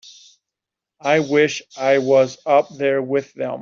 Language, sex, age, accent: English, male, 50-59, United States English